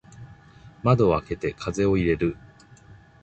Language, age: Japanese, 40-49